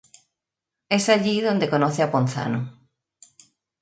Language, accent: Spanish, España: Centro-Sur peninsular (Madrid, Toledo, Castilla-La Mancha)